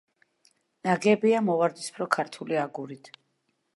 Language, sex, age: Georgian, female, 40-49